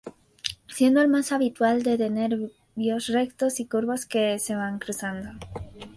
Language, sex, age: Spanish, female, 19-29